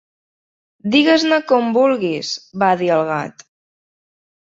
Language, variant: Catalan, Central